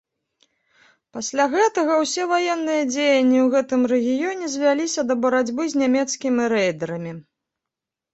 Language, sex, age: Belarusian, female, 30-39